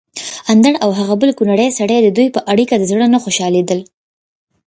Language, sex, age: Pashto, female, 19-29